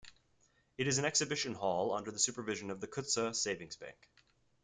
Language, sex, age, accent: English, male, 19-29, United States English